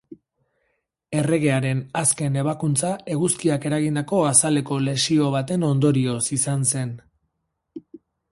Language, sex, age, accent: Basque, male, 30-39, Mendebalekoa (Araba, Bizkaia, Gipuzkoako mendebaleko herri batzuk)